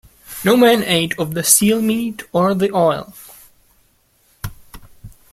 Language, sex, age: English, male, 19-29